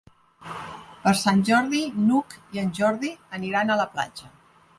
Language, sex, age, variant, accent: Catalan, female, 50-59, Nord-Occidental, Empordanès